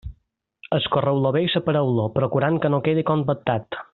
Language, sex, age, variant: Catalan, male, 19-29, Balear